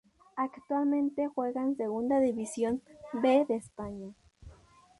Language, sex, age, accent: Spanish, female, under 19, México